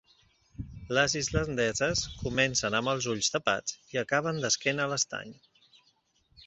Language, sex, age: Catalan, male, 30-39